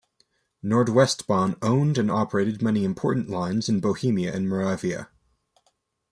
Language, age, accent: English, 19-29, United States English